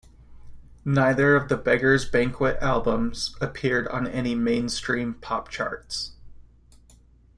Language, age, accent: English, 30-39, United States English